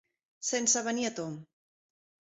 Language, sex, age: Catalan, female, 40-49